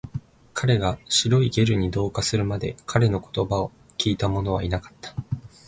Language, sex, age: Japanese, male, 19-29